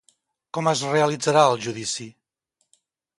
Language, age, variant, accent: Catalan, 50-59, Central, central